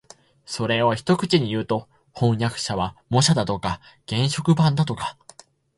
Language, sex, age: Japanese, male, 19-29